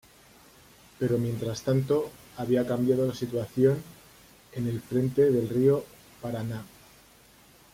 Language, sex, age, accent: Spanish, male, 40-49, España: Centro-Sur peninsular (Madrid, Toledo, Castilla-La Mancha)